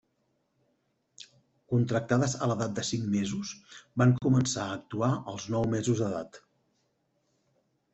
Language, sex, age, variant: Catalan, male, 50-59, Central